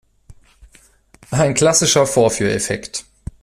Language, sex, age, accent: German, male, 19-29, Deutschland Deutsch